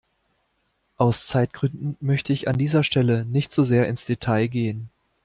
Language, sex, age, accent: German, male, 40-49, Deutschland Deutsch